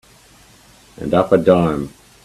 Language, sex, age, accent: English, male, 80-89, Australian English